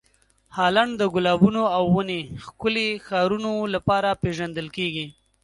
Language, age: Pashto, 19-29